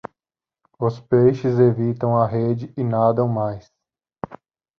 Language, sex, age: Portuguese, male, 19-29